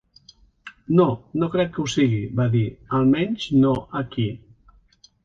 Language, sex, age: Catalan, male, 60-69